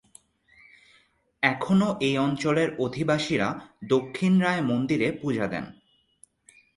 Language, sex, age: Bengali, male, 19-29